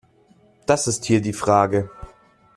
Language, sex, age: German, male, 19-29